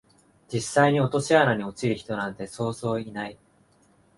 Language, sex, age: Japanese, male, 19-29